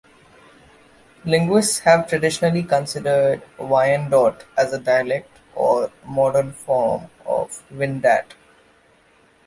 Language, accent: English, India and South Asia (India, Pakistan, Sri Lanka)